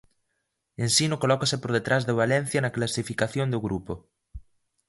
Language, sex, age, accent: Galician, male, under 19, Normativo (estándar)